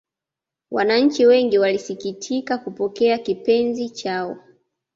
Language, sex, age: Swahili, female, 19-29